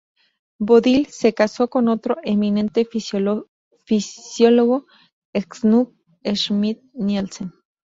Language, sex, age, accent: Spanish, female, 19-29, México